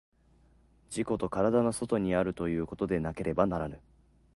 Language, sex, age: Japanese, male, under 19